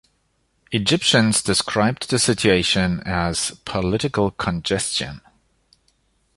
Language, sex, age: English, male, 40-49